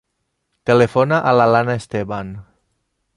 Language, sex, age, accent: Catalan, male, 30-39, valencià